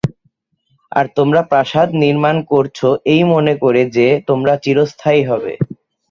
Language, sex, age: Bengali, male, 19-29